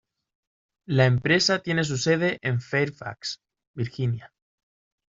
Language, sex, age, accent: Spanish, female, 19-29, España: Sur peninsular (Andalucia, Extremadura, Murcia)